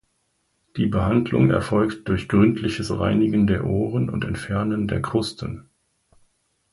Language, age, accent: German, 50-59, Deutschland Deutsch